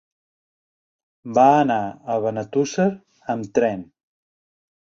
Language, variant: Catalan, Central